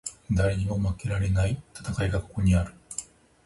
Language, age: Japanese, 30-39